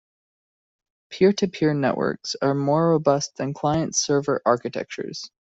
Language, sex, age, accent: English, male, 19-29, Canadian English